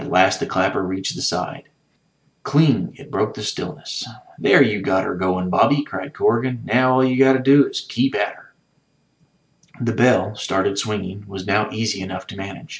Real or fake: real